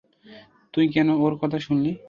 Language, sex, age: Bengali, male, 19-29